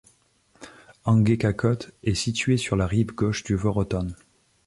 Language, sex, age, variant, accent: French, male, 30-39, Français des départements et régions d'outre-mer, Français de La Réunion